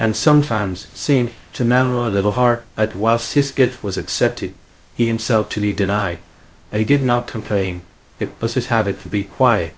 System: TTS, VITS